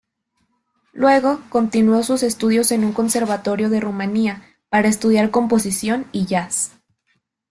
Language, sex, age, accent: Spanish, female, under 19, México